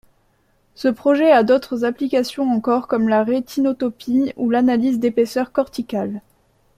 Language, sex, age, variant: French, female, 19-29, Français de métropole